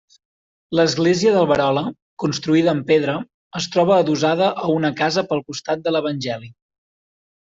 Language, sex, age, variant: Catalan, male, 19-29, Central